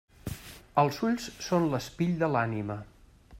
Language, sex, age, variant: Catalan, male, 50-59, Central